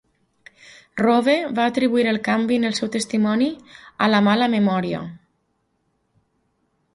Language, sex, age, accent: Catalan, female, 40-49, valencià